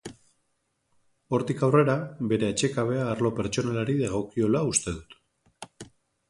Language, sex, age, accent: Basque, male, 30-39, Erdialdekoa edo Nafarra (Gipuzkoa, Nafarroa)